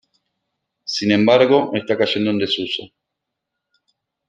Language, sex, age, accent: Spanish, male, 30-39, Rioplatense: Argentina, Uruguay, este de Bolivia, Paraguay